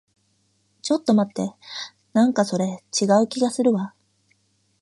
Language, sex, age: Japanese, female, 19-29